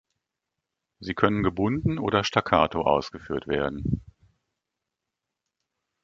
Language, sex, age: German, male, 50-59